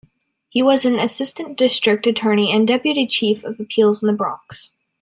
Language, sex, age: English, female, under 19